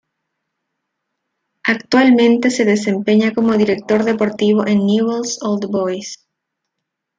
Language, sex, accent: Spanish, female, Andino-Pacífico: Colombia, Perú, Ecuador, oeste de Bolivia y Venezuela andina